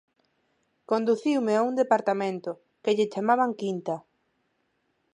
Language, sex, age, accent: Galician, female, 30-39, Neofalante